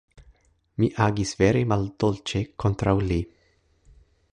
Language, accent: Esperanto, Internacia